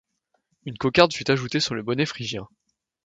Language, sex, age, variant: French, male, 19-29, Français de métropole